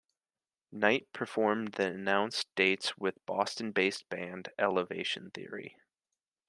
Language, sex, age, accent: English, male, 19-29, United States English